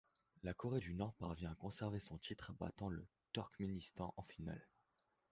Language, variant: French, Français de métropole